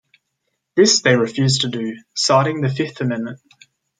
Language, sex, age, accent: English, male, under 19, Australian English